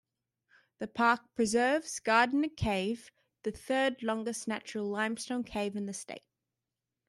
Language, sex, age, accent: English, female, 19-29, Australian English